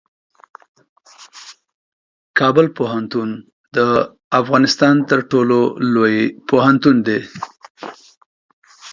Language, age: Pashto, 50-59